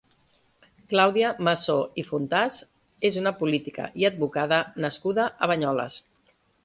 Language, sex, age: Catalan, female, 40-49